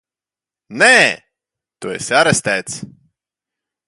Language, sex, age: Latvian, male, 19-29